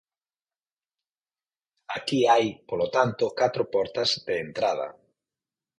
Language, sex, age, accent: Galician, male, 50-59, Normativo (estándar)